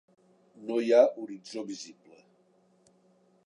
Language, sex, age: Catalan, male, 60-69